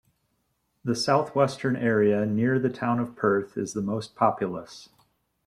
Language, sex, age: English, male, 30-39